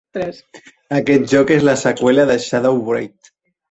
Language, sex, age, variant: Catalan, female, 40-49, Central